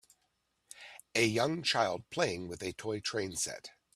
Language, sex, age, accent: English, male, 50-59, United States English